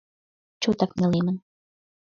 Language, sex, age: Mari, female, under 19